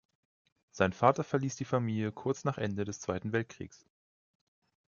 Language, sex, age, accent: German, male, 30-39, Deutschland Deutsch